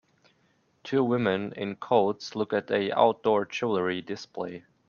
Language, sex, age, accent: English, male, 19-29, United States English